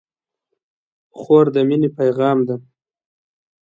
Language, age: Pashto, 19-29